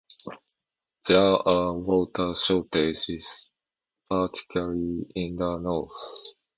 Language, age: English, under 19